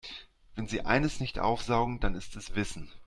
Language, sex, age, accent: German, male, 40-49, Deutschland Deutsch